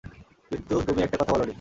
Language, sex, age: Bengali, male, 19-29